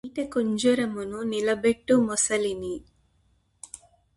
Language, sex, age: Telugu, female, 30-39